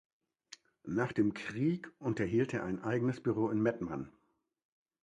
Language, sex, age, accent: German, male, 50-59, Deutschland Deutsch